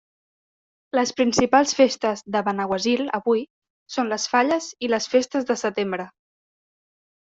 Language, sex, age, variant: Catalan, female, 19-29, Central